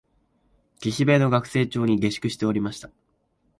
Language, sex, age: Japanese, male, 19-29